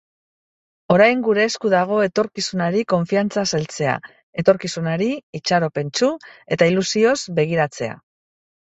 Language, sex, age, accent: Basque, female, 50-59, Mendebalekoa (Araba, Bizkaia, Gipuzkoako mendebaleko herri batzuk)